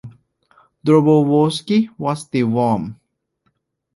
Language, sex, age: English, male, 19-29